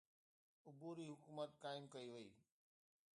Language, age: Sindhi, 40-49